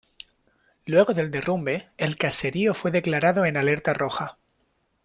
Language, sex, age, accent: Spanish, male, 19-29, España: Norte peninsular (Asturias, Castilla y León, Cantabria, País Vasco, Navarra, Aragón, La Rioja, Guadalajara, Cuenca)